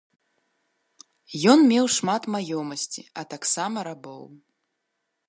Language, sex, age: Belarusian, female, 19-29